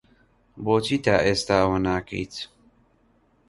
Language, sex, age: Central Kurdish, male, 19-29